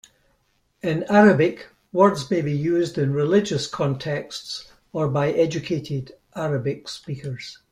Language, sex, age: English, male, 70-79